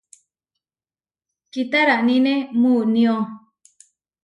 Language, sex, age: Huarijio, female, 30-39